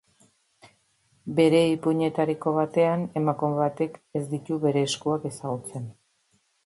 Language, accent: Basque, Erdialdekoa edo Nafarra (Gipuzkoa, Nafarroa)